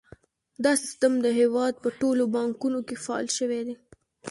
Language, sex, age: Pashto, female, under 19